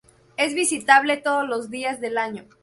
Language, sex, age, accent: Spanish, female, 19-29, México